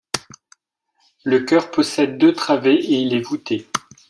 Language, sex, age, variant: French, male, 40-49, Français de métropole